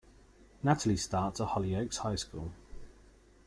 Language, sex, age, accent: English, male, 30-39, England English